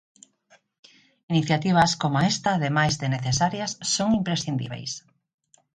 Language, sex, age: Galician, female, 40-49